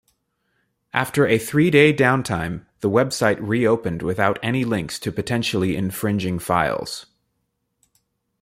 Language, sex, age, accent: English, male, 19-29, United States English